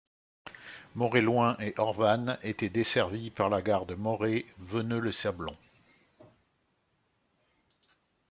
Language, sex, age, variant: French, male, 60-69, Français de métropole